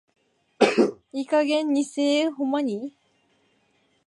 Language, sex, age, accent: Japanese, female, 19-29, 東京